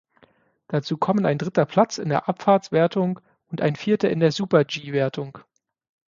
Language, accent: German, Deutschland Deutsch